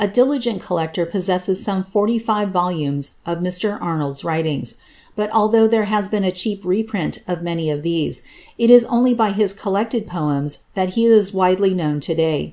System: none